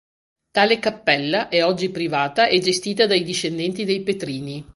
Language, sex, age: Italian, female, 60-69